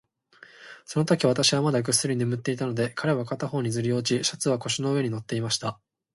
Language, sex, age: Japanese, male, 19-29